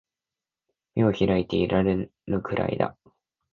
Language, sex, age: Japanese, male, 19-29